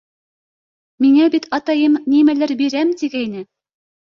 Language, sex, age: Bashkir, female, 50-59